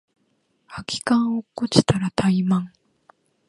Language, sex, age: Japanese, female, 19-29